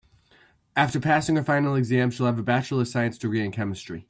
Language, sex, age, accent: English, male, 30-39, United States English